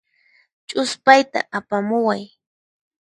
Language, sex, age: Puno Quechua, female, 19-29